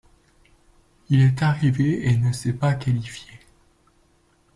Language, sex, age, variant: French, male, 19-29, Français de métropole